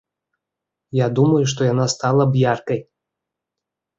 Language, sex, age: Belarusian, male, 30-39